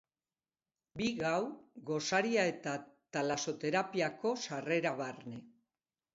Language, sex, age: Basque, female, 60-69